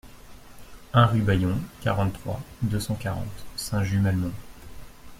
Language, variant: French, Français de métropole